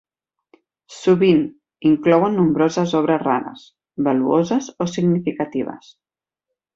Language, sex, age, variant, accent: Catalan, female, 40-49, Central, tarragoní